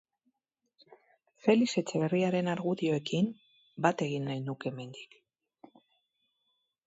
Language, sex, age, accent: Basque, female, 50-59, Mendebalekoa (Araba, Bizkaia, Gipuzkoako mendebaleko herri batzuk)